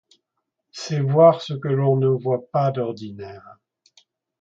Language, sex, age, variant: French, male, 60-69, Français de métropole